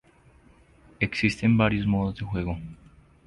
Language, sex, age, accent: Spanish, male, 19-29, Andino-Pacífico: Colombia, Perú, Ecuador, oeste de Bolivia y Venezuela andina